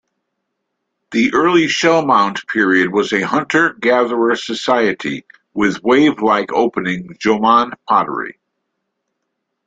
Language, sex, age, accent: English, male, 60-69, United States English